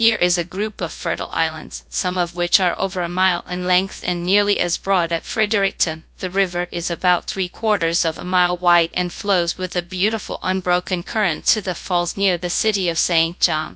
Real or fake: fake